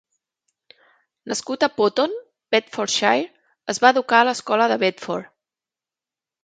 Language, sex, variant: Catalan, female, Central